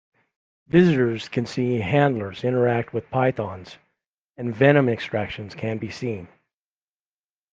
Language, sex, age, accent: English, male, 50-59, United States English